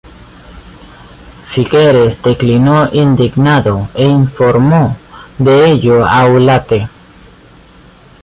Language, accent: Spanish, Caribe: Cuba, Venezuela, Puerto Rico, República Dominicana, Panamá, Colombia caribeña, México caribeño, Costa del golfo de México